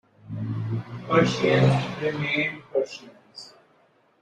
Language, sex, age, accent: English, male, 30-39, England English